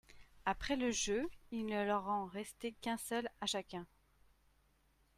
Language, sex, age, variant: French, female, 30-39, Français de métropole